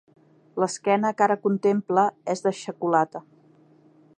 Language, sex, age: Catalan, female, 40-49